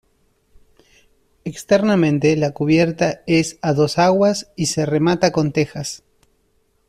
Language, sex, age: Spanish, male, 30-39